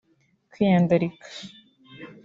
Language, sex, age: Kinyarwanda, female, 19-29